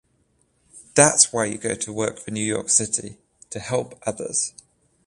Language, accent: English, United States English; Australian English; England English; New Zealand English; Welsh English